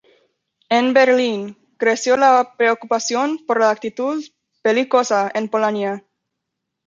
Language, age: Spanish, 19-29